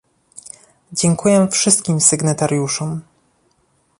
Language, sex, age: Polish, male, 19-29